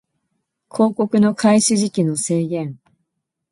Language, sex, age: Japanese, female, 50-59